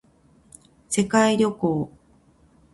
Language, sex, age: Japanese, female, 50-59